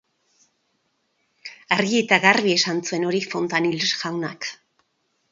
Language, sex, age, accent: Basque, female, 50-59, Erdialdekoa edo Nafarra (Gipuzkoa, Nafarroa)